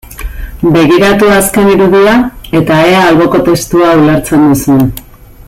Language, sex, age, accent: Basque, female, 40-49, Erdialdekoa edo Nafarra (Gipuzkoa, Nafarroa)